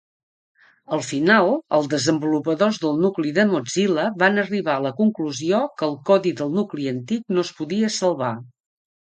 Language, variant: Catalan, Central